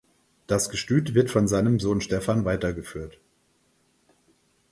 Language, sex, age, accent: German, male, 50-59, Deutschland Deutsch